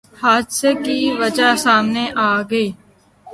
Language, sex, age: Urdu, female, 19-29